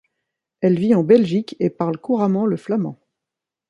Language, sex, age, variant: French, female, 30-39, Français de métropole